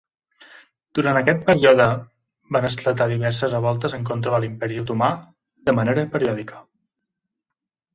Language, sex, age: Catalan, male, 30-39